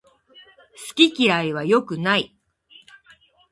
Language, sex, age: Japanese, female, 50-59